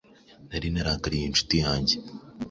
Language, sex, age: Kinyarwanda, male, 19-29